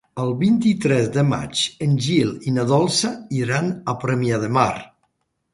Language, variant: Catalan, Septentrional